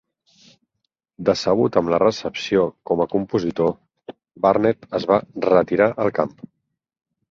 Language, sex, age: Catalan, male, 40-49